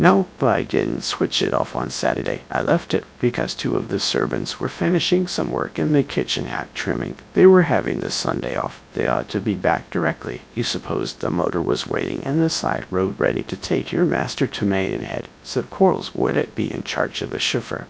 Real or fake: fake